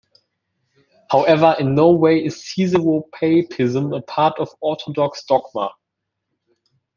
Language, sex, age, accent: English, male, 19-29, United States English